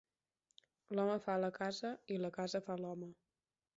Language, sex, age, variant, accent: Catalan, female, 19-29, Balear, menorquí